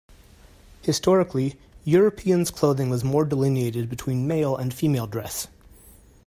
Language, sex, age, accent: English, male, 30-39, United States English